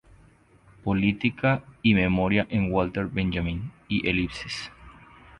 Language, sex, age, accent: Spanish, male, 19-29, Andino-Pacífico: Colombia, Perú, Ecuador, oeste de Bolivia y Venezuela andina